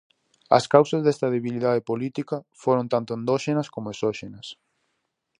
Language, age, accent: Galician, 19-29, Normativo (estándar)